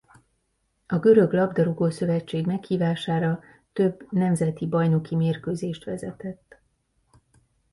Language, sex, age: Hungarian, female, 40-49